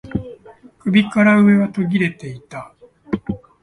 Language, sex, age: Japanese, male, 30-39